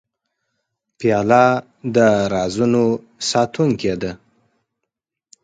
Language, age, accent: Pashto, 19-29, کندهارۍ لهجه